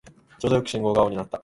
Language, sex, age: Japanese, male, 19-29